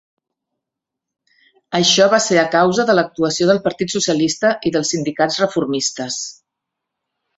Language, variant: Catalan, Central